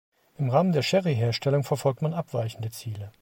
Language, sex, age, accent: German, male, 40-49, Deutschland Deutsch